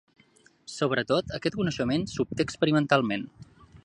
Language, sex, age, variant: Catalan, male, 19-29, Central